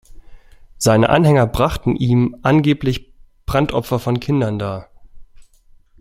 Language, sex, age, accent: German, male, 19-29, Deutschland Deutsch